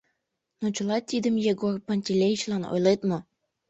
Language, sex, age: Mari, female, under 19